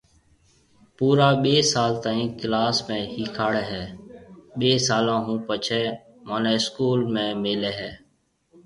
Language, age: Marwari (Pakistan), 30-39